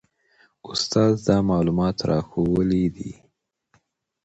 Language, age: Pashto, 30-39